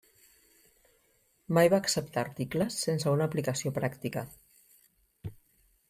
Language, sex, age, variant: Catalan, female, 50-59, Central